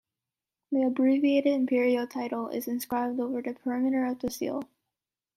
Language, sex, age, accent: English, female, under 19, United States English